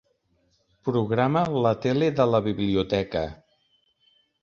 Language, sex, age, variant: Catalan, male, 60-69, Central